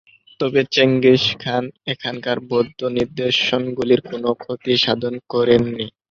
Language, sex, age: Bengali, male, 19-29